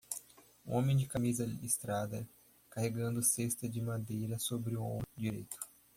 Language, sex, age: Portuguese, male, 19-29